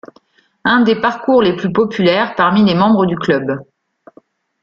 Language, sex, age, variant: French, female, 40-49, Français de métropole